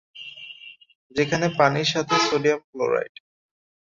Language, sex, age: Bengali, male, 19-29